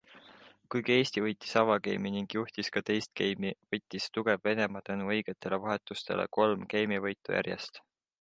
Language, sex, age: Estonian, male, 19-29